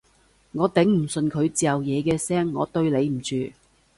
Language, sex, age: Cantonese, female, 40-49